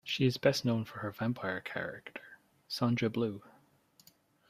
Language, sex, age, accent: English, male, 19-29, Irish English